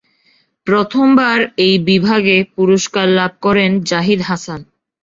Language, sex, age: Bengali, female, 19-29